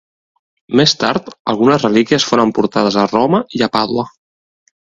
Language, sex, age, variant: Catalan, male, 30-39, Central